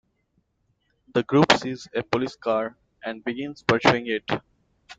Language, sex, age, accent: English, male, 19-29, India and South Asia (India, Pakistan, Sri Lanka)